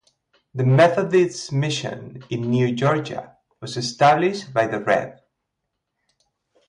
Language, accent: English, England English